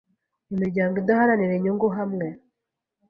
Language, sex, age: Kinyarwanda, female, 19-29